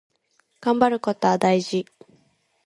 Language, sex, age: Japanese, female, 19-29